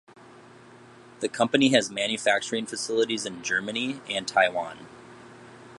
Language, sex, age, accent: English, male, 30-39, United States English